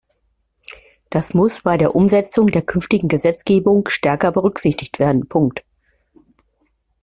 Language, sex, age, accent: German, female, 50-59, Deutschland Deutsch